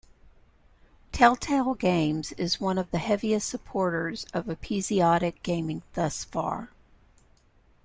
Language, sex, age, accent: English, female, 60-69, United States English